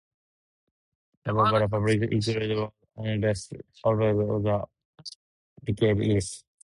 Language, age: English, 19-29